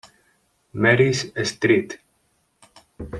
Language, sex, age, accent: Spanish, male, 30-39, España: Sur peninsular (Andalucia, Extremadura, Murcia)